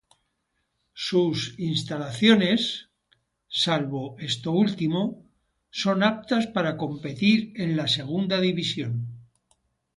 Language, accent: Spanish, España: Centro-Sur peninsular (Madrid, Toledo, Castilla-La Mancha)